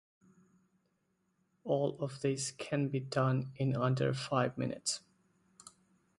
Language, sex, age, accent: English, male, 19-29, India and South Asia (India, Pakistan, Sri Lanka)